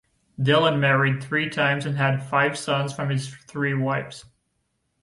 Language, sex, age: English, male, 19-29